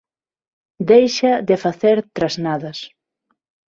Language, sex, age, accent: Galician, female, 30-39, Normativo (estándar); Neofalante